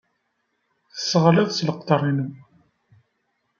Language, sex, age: Kabyle, male, 30-39